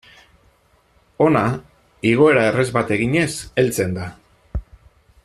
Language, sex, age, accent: Basque, male, 40-49, Erdialdekoa edo Nafarra (Gipuzkoa, Nafarroa)